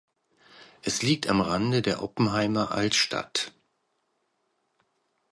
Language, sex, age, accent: German, male, 60-69, Deutschland Deutsch